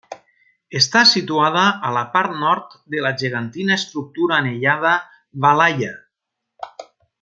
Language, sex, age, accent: Catalan, male, 40-49, valencià